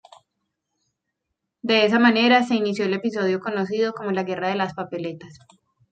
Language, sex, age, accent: Spanish, female, 30-39, Andino-Pacífico: Colombia, Perú, Ecuador, oeste de Bolivia y Venezuela andina